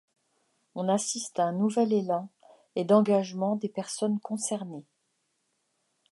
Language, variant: French, Français de métropole